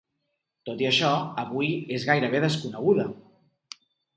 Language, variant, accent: Catalan, Central, central